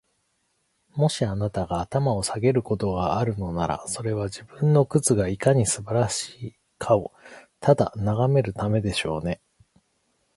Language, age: Japanese, 40-49